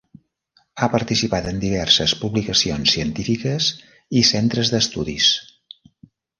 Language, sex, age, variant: Catalan, male, 70-79, Central